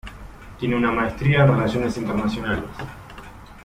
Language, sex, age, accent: Spanish, male, 30-39, Rioplatense: Argentina, Uruguay, este de Bolivia, Paraguay